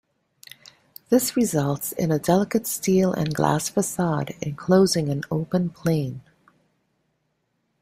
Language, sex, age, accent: English, female, 50-59, Canadian English